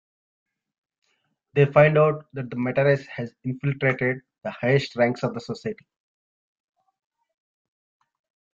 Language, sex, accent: English, male, England English